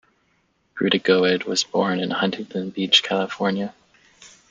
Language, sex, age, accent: English, male, 30-39, United States English